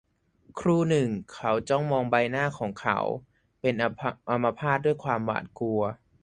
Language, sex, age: Thai, male, 19-29